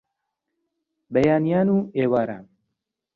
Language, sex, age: Central Kurdish, male, 19-29